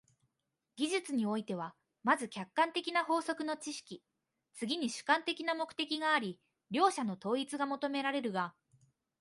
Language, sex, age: Japanese, female, 19-29